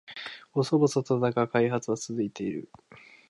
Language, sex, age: Japanese, male, 19-29